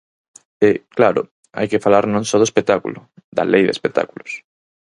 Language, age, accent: Galician, 19-29, Normativo (estándar)